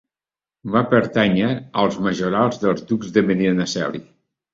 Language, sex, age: Catalan, male, 70-79